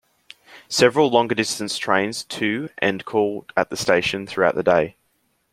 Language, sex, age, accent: English, male, under 19, Australian English